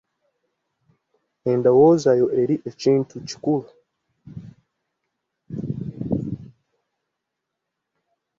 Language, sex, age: Ganda, male, 19-29